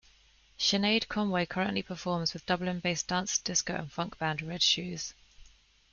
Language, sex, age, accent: English, female, 30-39, England English